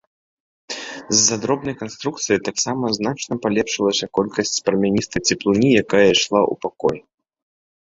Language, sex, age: Belarusian, male, 19-29